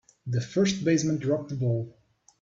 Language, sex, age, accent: English, male, 19-29, United States English